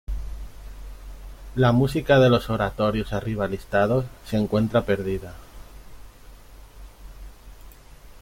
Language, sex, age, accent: Spanish, male, 30-39, España: Centro-Sur peninsular (Madrid, Toledo, Castilla-La Mancha)